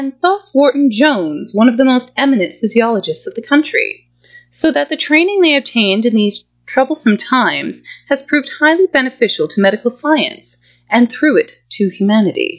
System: none